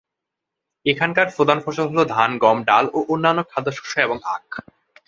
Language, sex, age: Bengali, male, 19-29